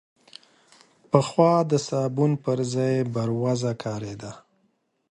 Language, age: Pashto, 40-49